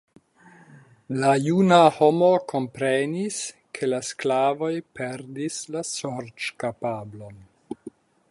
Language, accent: Esperanto, Internacia